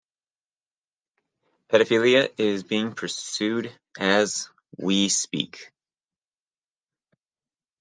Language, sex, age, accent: English, male, 30-39, United States English